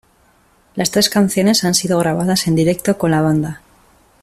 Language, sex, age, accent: Spanish, female, 30-39, España: Norte peninsular (Asturias, Castilla y León, Cantabria, País Vasco, Navarra, Aragón, La Rioja, Guadalajara, Cuenca)